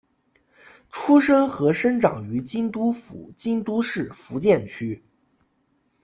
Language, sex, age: Chinese, male, 19-29